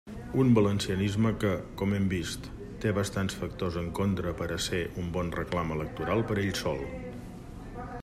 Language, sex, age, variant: Catalan, male, 60-69, Central